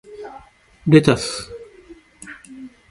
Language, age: Japanese, 60-69